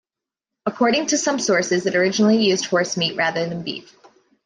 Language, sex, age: English, female, 30-39